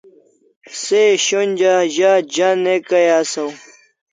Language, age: Kalasha, 19-29